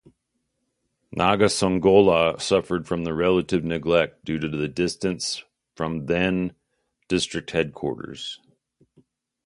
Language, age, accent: English, 50-59, United States English